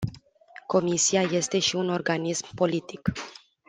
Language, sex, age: Romanian, female, 19-29